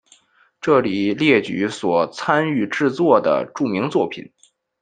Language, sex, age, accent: Chinese, male, 19-29, 出生地：北京市